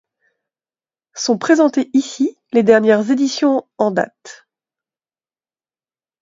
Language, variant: French, Français de métropole